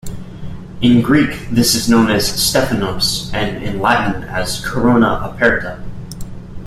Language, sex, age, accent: English, male, 19-29, United States English